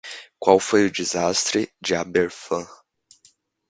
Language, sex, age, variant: Portuguese, male, 19-29, Portuguese (Brasil)